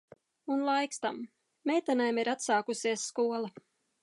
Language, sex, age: Latvian, female, 40-49